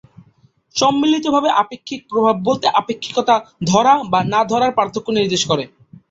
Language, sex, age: Bengali, male, 19-29